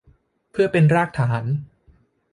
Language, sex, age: Thai, male, 19-29